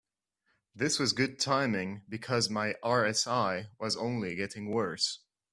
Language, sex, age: English, male, 19-29